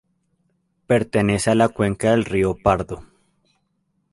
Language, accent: Spanish, Andino-Pacífico: Colombia, Perú, Ecuador, oeste de Bolivia y Venezuela andina